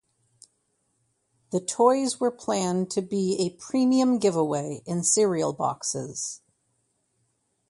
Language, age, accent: English, 30-39, United States English